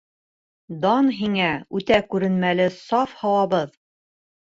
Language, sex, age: Bashkir, female, 30-39